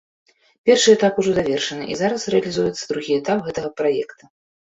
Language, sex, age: Belarusian, female, 30-39